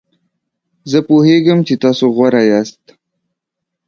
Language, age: Pashto, 19-29